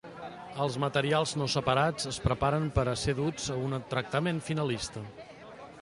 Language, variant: Catalan, Central